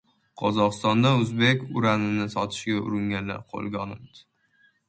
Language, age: Uzbek, 19-29